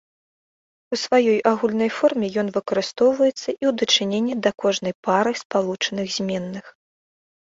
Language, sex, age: Belarusian, female, 19-29